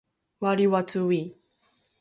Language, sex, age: English, female, 19-29